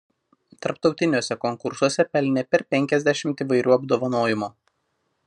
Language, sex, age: Lithuanian, male, 30-39